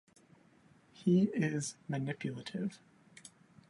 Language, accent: English, United States English